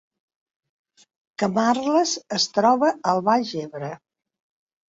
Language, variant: Catalan, Central